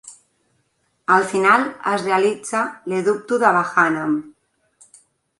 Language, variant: Catalan, Nord-Occidental